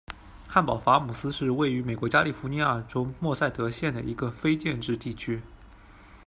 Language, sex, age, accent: Chinese, male, 19-29, 出生地：浙江省